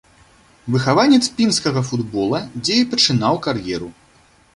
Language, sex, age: Belarusian, male, 30-39